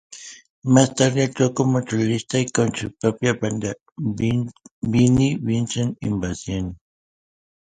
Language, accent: Spanish, Rioplatense: Argentina, Uruguay, este de Bolivia, Paraguay